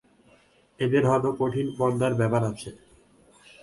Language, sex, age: Bengali, male, 19-29